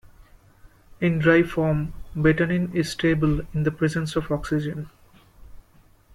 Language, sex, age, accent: English, male, 19-29, India and South Asia (India, Pakistan, Sri Lanka)